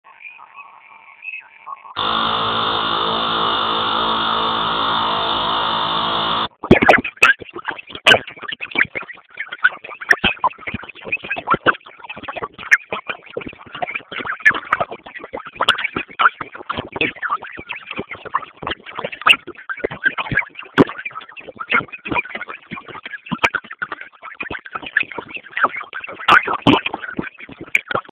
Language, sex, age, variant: Swahili, male, 30-39, Kiswahili cha Bara ya Kenya